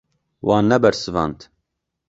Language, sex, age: Kurdish, male, 19-29